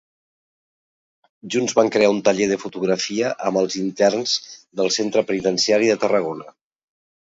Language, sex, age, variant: Catalan, male, 50-59, Central